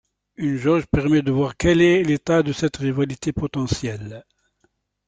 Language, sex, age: French, male, 60-69